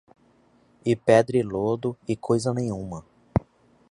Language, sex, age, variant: Portuguese, male, 19-29, Portuguese (Brasil)